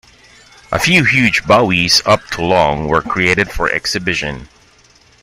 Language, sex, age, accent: English, male, 30-39, Filipino